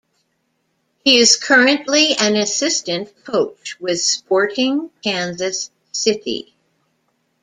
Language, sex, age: English, female, 60-69